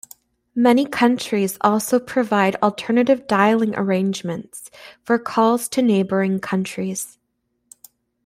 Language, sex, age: English, female, 19-29